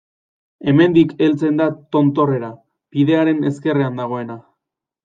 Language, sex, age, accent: Basque, male, 19-29, Erdialdekoa edo Nafarra (Gipuzkoa, Nafarroa)